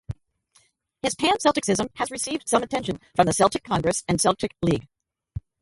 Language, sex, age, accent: English, female, 50-59, United States English